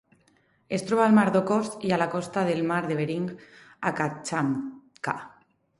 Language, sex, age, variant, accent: Catalan, female, 19-29, Alacantí, valencià